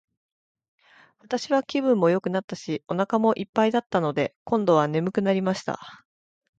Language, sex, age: Japanese, female, 19-29